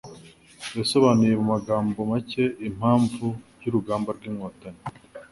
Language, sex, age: Kinyarwanda, male, 19-29